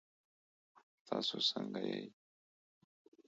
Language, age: Pashto, 30-39